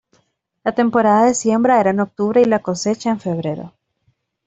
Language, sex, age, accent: Spanish, female, 19-29, Andino-Pacífico: Colombia, Perú, Ecuador, oeste de Bolivia y Venezuela andina